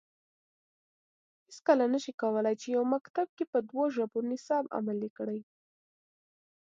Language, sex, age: Pashto, female, under 19